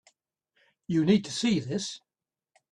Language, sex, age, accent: English, male, 70-79, England English